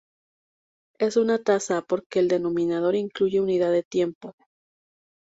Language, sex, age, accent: Spanish, female, 30-39, México